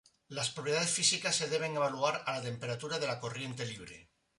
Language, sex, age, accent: Spanish, male, 60-69, España: Sur peninsular (Andalucia, Extremadura, Murcia)